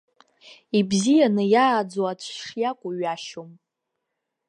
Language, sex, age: Abkhazian, female, 19-29